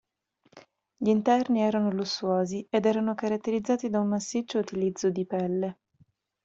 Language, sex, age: Italian, female, 19-29